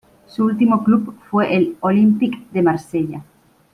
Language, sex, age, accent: Spanish, female, 50-59, España: Centro-Sur peninsular (Madrid, Toledo, Castilla-La Mancha)